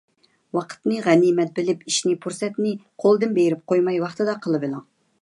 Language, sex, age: Uyghur, female, 30-39